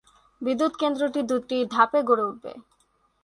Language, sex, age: Bengali, female, 19-29